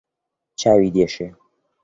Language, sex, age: Central Kurdish, male, under 19